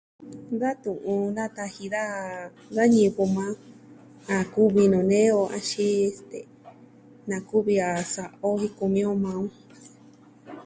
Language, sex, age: Southwestern Tlaxiaco Mixtec, female, 19-29